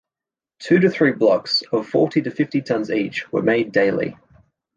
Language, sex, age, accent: English, male, 19-29, Australian English